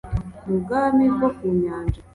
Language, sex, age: Kinyarwanda, female, 30-39